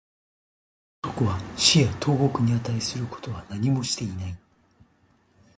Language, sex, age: Japanese, male, 50-59